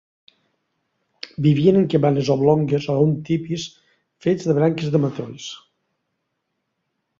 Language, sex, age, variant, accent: Catalan, male, 50-59, Balear, balear